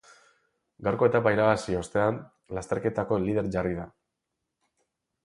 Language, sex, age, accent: Basque, male, 40-49, Mendebalekoa (Araba, Bizkaia, Gipuzkoako mendebaleko herri batzuk)